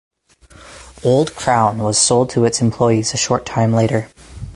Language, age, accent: English, 19-29, Canadian English